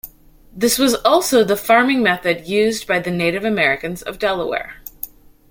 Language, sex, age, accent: English, female, 40-49, United States English